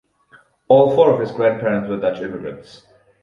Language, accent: English, German